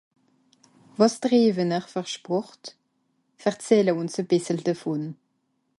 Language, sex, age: Swiss German, female, 19-29